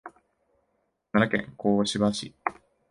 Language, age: Japanese, 19-29